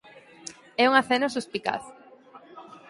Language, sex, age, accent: Galician, female, 19-29, Atlántico (seseo e gheada)